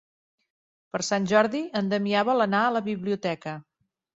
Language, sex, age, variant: Catalan, female, 60-69, Central